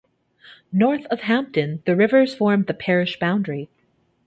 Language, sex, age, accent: English, female, 30-39, Canadian English